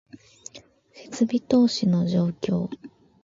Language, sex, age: Japanese, female, 19-29